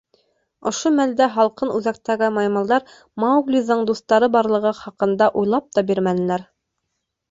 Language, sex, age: Bashkir, female, 19-29